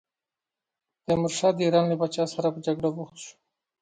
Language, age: Pashto, 19-29